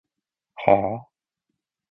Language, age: Japanese, 19-29